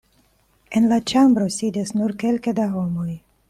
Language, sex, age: Esperanto, female, 30-39